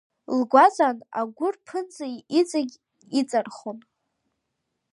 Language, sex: Abkhazian, female